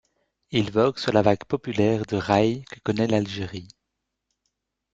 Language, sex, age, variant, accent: French, male, 19-29, Français d'Europe, Français de Belgique